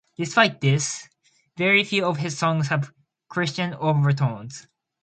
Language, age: English, 19-29